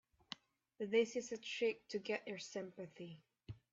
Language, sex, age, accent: English, female, 19-29, United States English